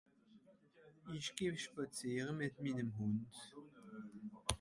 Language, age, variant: Swiss German, 50-59, Nordniederàlemmànisch (Rishoffe, Zàwere, Bùsswìller, Hawenau, Brüemt, Stroossbùri, Molse, Dàmbàch, Schlettstàtt, Pfàlzbùri usw.)